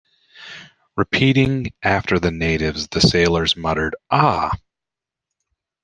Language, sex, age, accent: English, male, 40-49, United States English